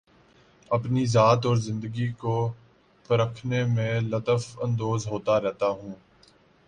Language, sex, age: Urdu, male, 19-29